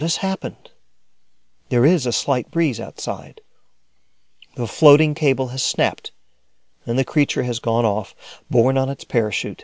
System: none